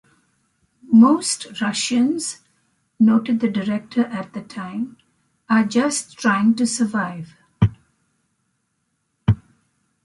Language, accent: English, India and South Asia (India, Pakistan, Sri Lanka)